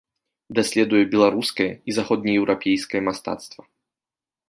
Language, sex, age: Belarusian, male, 19-29